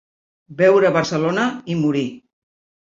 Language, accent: Catalan, Barceloní